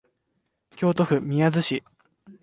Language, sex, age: Japanese, male, under 19